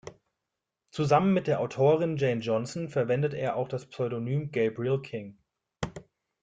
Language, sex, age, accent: German, male, 30-39, Deutschland Deutsch